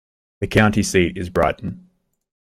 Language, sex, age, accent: English, male, 19-29, Australian English